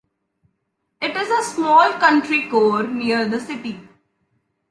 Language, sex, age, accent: English, female, 19-29, India and South Asia (India, Pakistan, Sri Lanka)